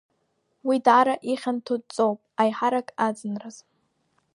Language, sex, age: Abkhazian, female, under 19